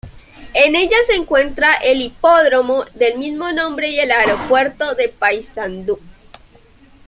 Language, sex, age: Spanish, female, 19-29